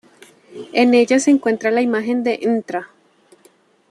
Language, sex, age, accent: Spanish, female, 30-39, Caribe: Cuba, Venezuela, Puerto Rico, República Dominicana, Panamá, Colombia caribeña, México caribeño, Costa del golfo de México